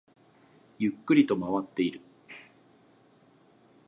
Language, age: Japanese, 40-49